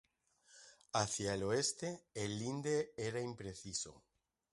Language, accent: Spanish, España: Centro-Sur peninsular (Madrid, Toledo, Castilla-La Mancha)